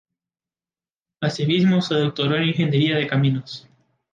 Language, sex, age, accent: Spanish, male, 19-29, América central